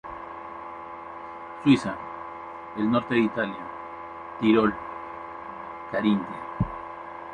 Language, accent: Spanish, Andino-Pacífico: Colombia, Perú, Ecuador, oeste de Bolivia y Venezuela andina